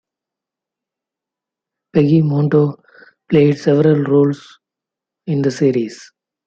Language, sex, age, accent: English, male, 30-39, India and South Asia (India, Pakistan, Sri Lanka)